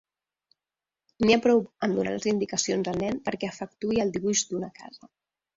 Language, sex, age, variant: Catalan, female, 50-59, Central